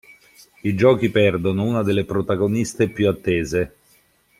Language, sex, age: Italian, male, 50-59